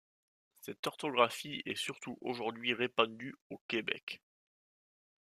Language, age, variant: French, 19-29, Français de métropole